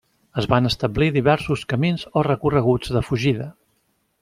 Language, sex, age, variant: Catalan, male, 50-59, Central